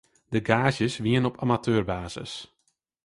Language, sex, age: Western Frisian, male, 19-29